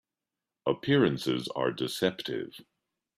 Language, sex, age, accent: English, male, 50-59, United States English